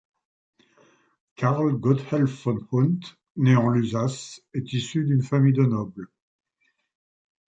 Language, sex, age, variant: French, male, 70-79, Français de métropole